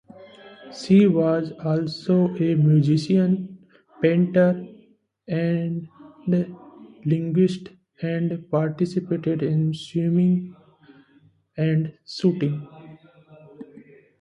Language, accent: English, India and South Asia (India, Pakistan, Sri Lanka)